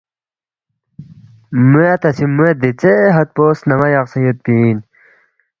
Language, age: Balti, 19-29